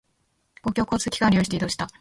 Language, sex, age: Japanese, female, 19-29